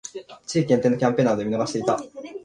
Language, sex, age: Japanese, male, 19-29